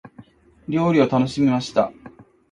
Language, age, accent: Japanese, 50-59, 標準語